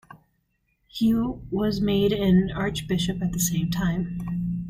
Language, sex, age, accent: English, female, 19-29, United States English